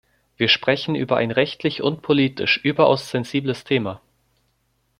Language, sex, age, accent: German, male, under 19, Deutschland Deutsch